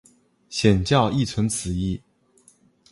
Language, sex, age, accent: Chinese, male, 19-29, 出生地：浙江省